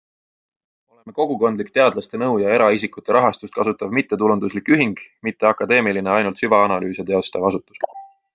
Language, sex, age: Estonian, male, 19-29